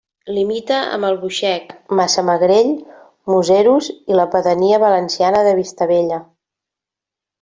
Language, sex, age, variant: Catalan, female, 40-49, Central